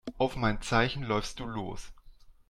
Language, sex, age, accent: German, male, 40-49, Deutschland Deutsch